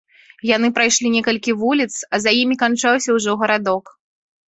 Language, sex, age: Belarusian, female, 30-39